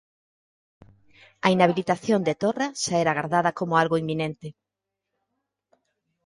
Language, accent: Galician, Normativo (estándar)